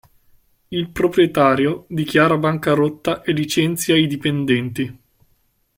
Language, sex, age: Italian, male, 19-29